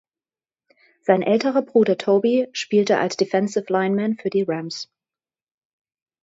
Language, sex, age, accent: German, female, 30-39, Hochdeutsch